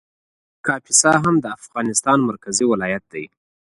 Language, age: Pashto, 30-39